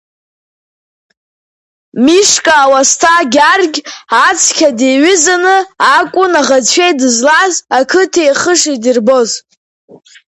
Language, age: Abkhazian, under 19